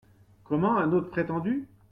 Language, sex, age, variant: French, male, 40-49, Français de métropole